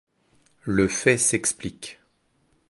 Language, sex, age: French, male, 40-49